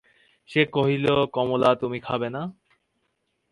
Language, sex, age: Bengali, male, 19-29